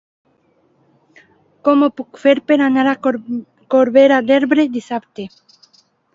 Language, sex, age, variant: Catalan, female, under 19, Alacantí